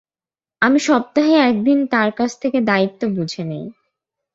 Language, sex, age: Bengali, female, 19-29